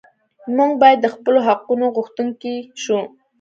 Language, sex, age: Pashto, female, 19-29